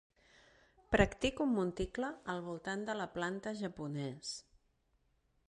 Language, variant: Catalan, Central